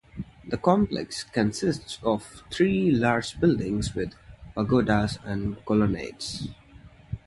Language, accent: English, India and South Asia (India, Pakistan, Sri Lanka)